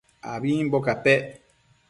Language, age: Matsés, 40-49